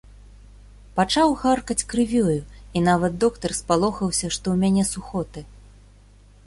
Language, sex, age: Belarusian, female, 30-39